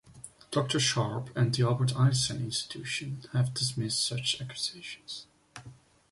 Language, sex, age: English, male, 19-29